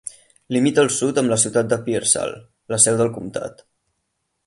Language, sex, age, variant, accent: Catalan, male, 19-29, Central, Barceloní